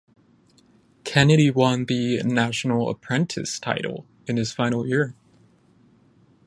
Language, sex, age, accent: English, male, 19-29, United States English